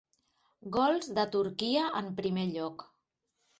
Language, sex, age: Catalan, female, 30-39